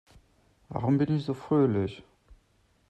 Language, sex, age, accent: German, male, 30-39, Deutschland Deutsch